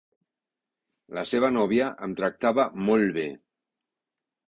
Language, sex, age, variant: Catalan, male, 60-69, Nord-Occidental